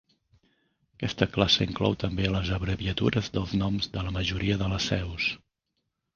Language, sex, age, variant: Catalan, male, 40-49, Central